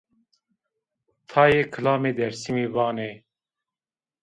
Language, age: Zaza, 30-39